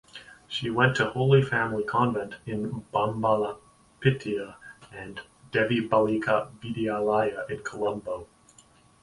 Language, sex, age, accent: English, male, 30-39, Canadian English